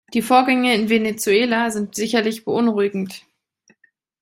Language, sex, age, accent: German, female, 30-39, Deutschland Deutsch